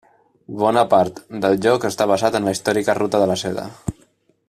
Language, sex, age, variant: Catalan, male, 30-39, Central